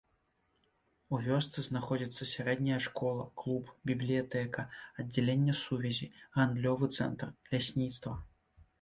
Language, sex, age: Belarusian, male, 30-39